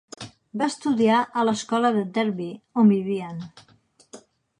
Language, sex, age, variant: Catalan, female, 60-69, Central